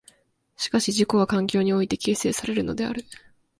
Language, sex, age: Japanese, female, 19-29